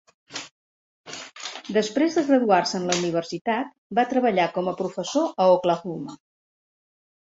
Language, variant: Catalan, Central